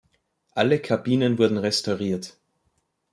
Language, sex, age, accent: German, male, 30-39, Österreichisches Deutsch